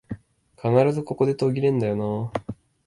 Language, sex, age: Japanese, male, 19-29